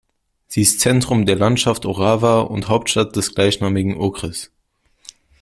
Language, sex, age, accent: German, male, under 19, Deutschland Deutsch